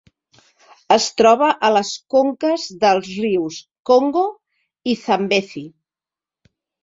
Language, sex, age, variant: Catalan, female, 50-59, Central